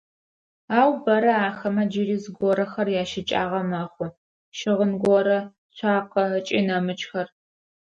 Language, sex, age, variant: Adyghe, female, 19-29, Адыгабзэ (Кирил, пстэумэ зэдыряе)